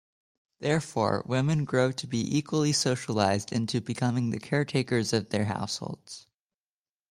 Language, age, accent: English, 19-29, United States English